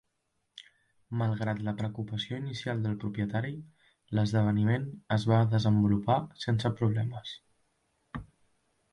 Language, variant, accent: Catalan, Central, Barcelona